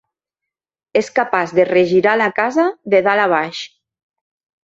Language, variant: Catalan, Nord-Occidental